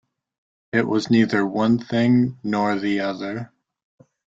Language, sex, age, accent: English, male, under 19, United States English